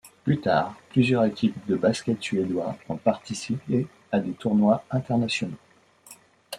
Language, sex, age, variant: French, male, 40-49, Français de métropole